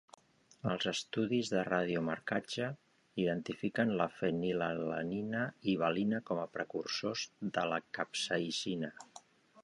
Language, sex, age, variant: Catalan, male, 50-59, Central